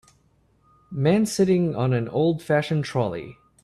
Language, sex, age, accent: English, male, 30-39, United States English